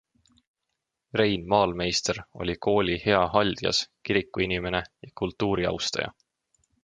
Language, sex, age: Estonian, male, 19-29